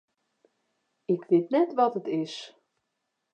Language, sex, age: Western Frisian, female, 40-49